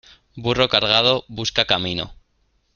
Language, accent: Spanish, España: Norte peninsular (Asturias, Castilla y León, Cantabria, País Vasco, Navarra, Aragón, La Rioja, Guadalajara, Cuenca)